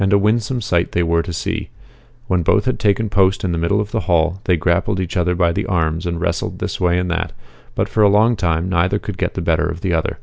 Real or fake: real